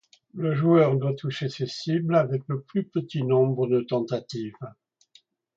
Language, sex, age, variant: French, male, 60-69, Français de métropole